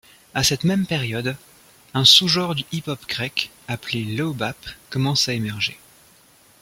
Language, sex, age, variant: French, male, 19-29, Français de métropole